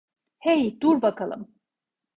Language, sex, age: Turkish, female, 40-49